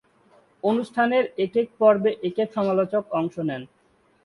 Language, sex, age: Bengali, male, 19-29